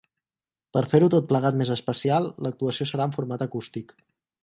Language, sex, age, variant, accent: Catalan, male, 19-29, Central, central